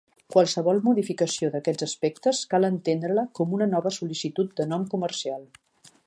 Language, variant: Catalan, Central